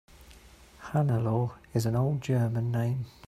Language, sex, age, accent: English, male, 40-49, England English